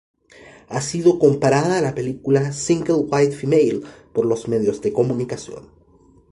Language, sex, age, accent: Spanish, male, 19-29, Chileno: Chile, Cuyo